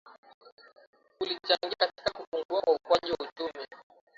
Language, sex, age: Swahili, female, 19-29